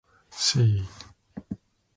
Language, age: English, 19-29